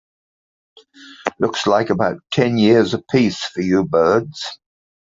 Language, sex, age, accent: English, male, 80-89, England English